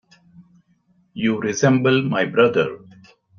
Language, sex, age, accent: English, male, 60-69, India and South Asia (India, Pakistan, Sri Lanka)